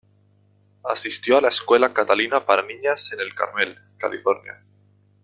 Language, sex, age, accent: Spanish, male, 19-29, España: Norte peninsular (Asturias, Castilla y León, Cantabria, País Vasco, Navarra, Aragón, La Rioja, Guadalajara, Cuenca)